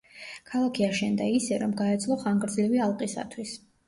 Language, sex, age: Georgian, female, 30-39